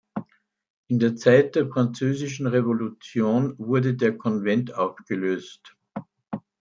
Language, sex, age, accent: German, male, 70-79, Österreichisches Deutsch